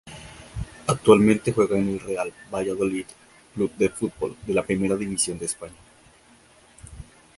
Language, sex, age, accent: Spanish, male, 19-29, Andino-Pacífico: Colombia, Perú, Ecuador, oeste de Bolivia y Venezuela andina